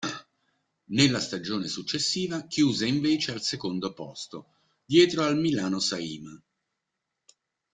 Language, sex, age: Italian, male, 50-59